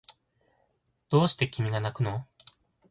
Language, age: Japanese, 19-29